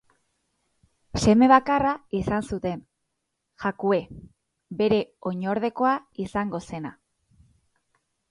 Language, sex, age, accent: Basque, female, 30-39, Mendebalekoa (Araba, Bizkaia, Gipuzkoako mendebaleko herri batzuk)